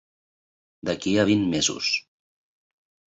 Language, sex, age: Catalan, male, 40-49